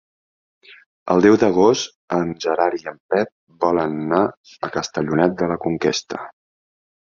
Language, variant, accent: Catalan, Central, Barceloní